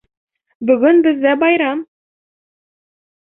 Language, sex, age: Bashkir, female, 19-29